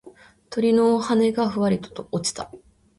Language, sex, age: Japanese, female, 19-29